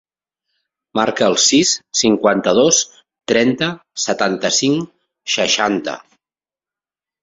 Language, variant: Catalan, Central